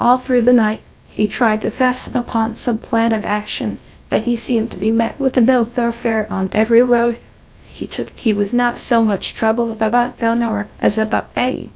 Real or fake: fake